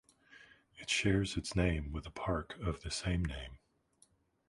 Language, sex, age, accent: English, male, 40-49, United States English